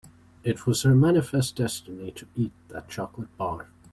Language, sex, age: English, male, 19-29